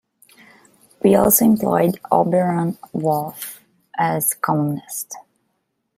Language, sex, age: English, female, 19-29